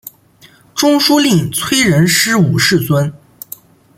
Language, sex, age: Chinese, male, 19-29